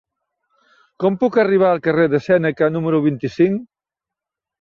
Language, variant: Catalan, Central